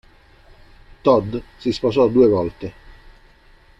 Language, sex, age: Italian, male, 50-59